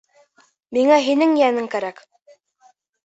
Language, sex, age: Bashkir, male, under 19